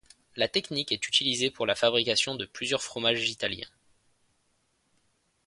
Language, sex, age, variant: French, male, 19-29, Français de métropole